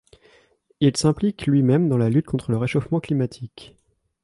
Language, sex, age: French, male, under 19